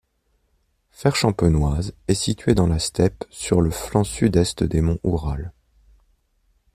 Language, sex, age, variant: French, male, 30-39, Français de métropole